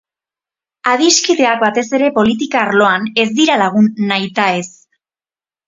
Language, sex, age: Basque, female, 19-29